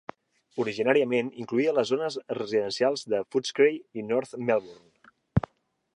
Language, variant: Catalan, Central